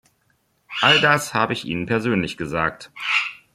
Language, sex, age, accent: German, male, 40-49, Deutschland Deutsch